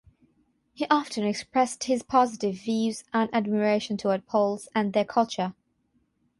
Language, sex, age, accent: English, female, 19-29, England English; Canadian English